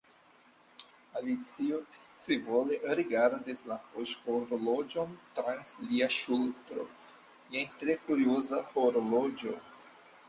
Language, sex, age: Esperanto, male, 50-59